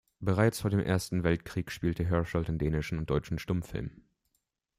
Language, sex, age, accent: German, male, 19-29, Deutschland Deutsch